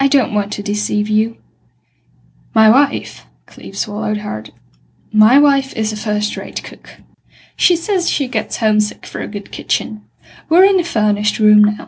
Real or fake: real